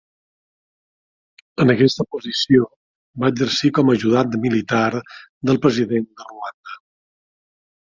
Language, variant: Catalan, Balear